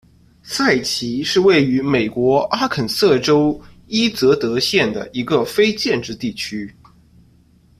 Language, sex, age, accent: Chinese, male, 19-29, 出生地：江苏省